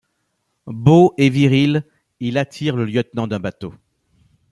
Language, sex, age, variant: French, male, 40-49, Français de métropole